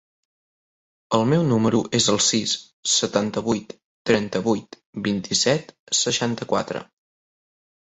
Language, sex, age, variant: Catalan, male, under 19, Septentrional